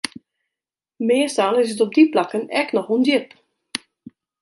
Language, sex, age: Western Frisian, female, 40-49